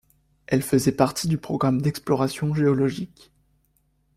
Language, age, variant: French, 19-29, Français de métropole